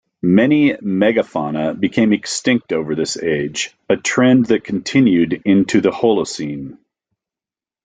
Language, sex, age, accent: English, male, 50-59, United States English